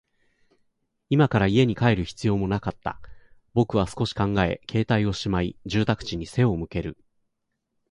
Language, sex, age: Japanese, male, 40-49